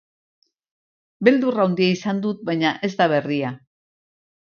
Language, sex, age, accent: Basque, female, 70-79, Mendebalekoa (Araba, Bizkaia, Gipuzkoako mendebaleko herri batzuk)